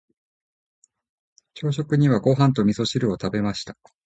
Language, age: Japanese, 50-59